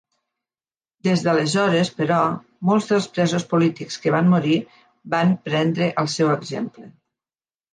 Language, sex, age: Catalan, female, 50-59